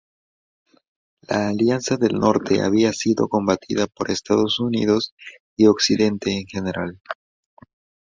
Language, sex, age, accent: Spanish, male, 19-29, Andino-Pacífico: Colombia, Perú, Ecuador, oeste de Bolivia y Venezuela andina